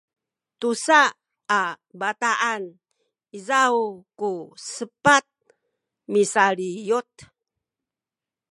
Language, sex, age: Sakizaya, female, 60-69